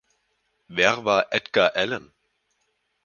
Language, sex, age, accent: German, male, 19-29, Deutschland Deutsch